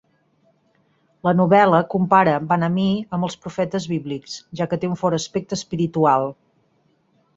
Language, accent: Catalan, Garrotxi